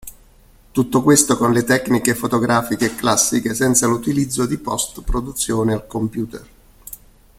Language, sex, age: Italian, male, 60-69